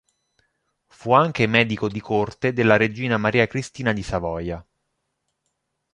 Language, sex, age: Italian, male, 30-39